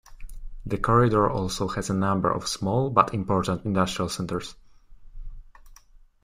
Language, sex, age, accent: English, male, under 19, United States English